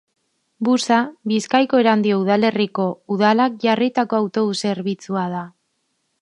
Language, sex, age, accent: Basque, female, 19-29, Mendebalekoa (Araba, Bizkaia, Gipuzkoako mendebaleko herri batzuk)